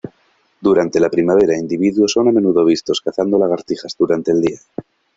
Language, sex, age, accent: Spanish, male, 30-39, España: Norte peninsular (Asturias, Castilla y León, Cantabria, País Vasco, Navarra, Aragón, La Rioja, Guadalajara, Cuenca)